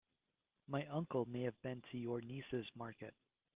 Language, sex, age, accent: English, male, 30-39, United States English